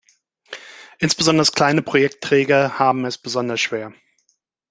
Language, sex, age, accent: German, male, 50-59, Deutschland Deutsch